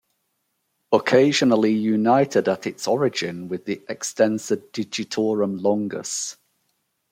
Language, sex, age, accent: English, male, 40-49, England English